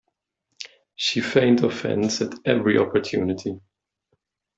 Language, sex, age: English, male, 19-29